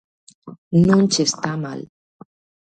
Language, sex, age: Galician, female, 30-39